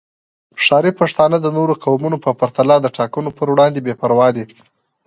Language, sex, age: Pashto, female, 19-29